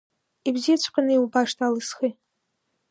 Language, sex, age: Abkhazian, female, under 19